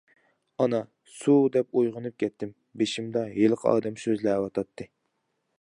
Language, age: Uyghur, 19-29